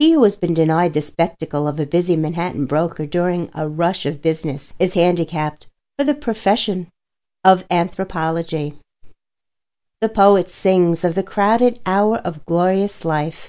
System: none